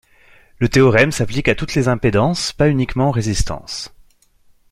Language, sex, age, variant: French, male, 30-39, Français de métropole